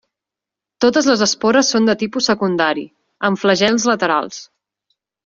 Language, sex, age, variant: Catalan, female, 19-29, Central